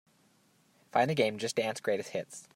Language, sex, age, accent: English, male, 30-39, Canadian English